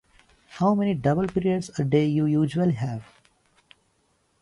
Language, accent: English, India and South Asia (India, Pakistan, Sri Lanka)